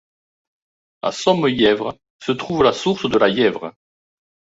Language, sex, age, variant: French, male, 60-69, Français de métropole